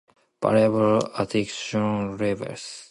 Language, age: English, 19-29